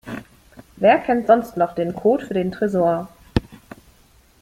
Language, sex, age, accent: German, female, 30-39, Deutschland Deutsch